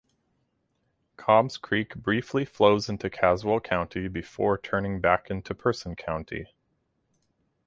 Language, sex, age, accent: English, male, 30-39, United States English